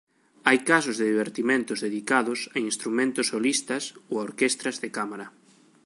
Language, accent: Galician, Oriental (común en zona oriental)